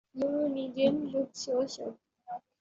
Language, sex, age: English, female, 19-29